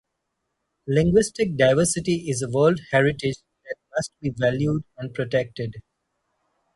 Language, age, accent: English, 30-39, United States English; India and South Asia (India, Pakistan, Sri Lanka)